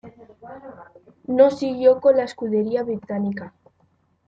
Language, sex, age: Spanish, female, under 19